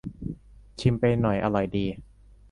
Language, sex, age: Thai, male, 19-29